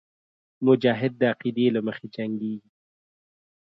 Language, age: Pashto, 30-39